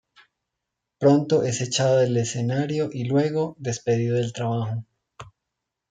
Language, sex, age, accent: Spanish, male, 30-39, Caribe: Cuba, Venezuela, Puerto Rico, República Dominicana, Panamá, Colombia caribeña, México caribeño, Costa del golfo de México